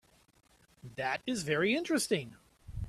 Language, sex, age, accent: English, male, 40-49, United States English